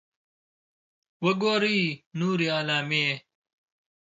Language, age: Pashto, 19-29